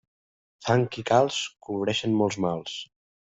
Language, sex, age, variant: Catalan, male, 30-39, Central